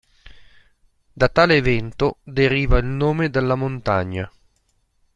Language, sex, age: Italian, male, 40-49